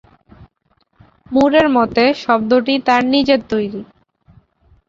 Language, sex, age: Bengali, female, 19-29